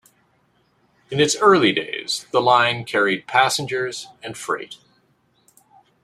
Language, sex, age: English, male, 50-59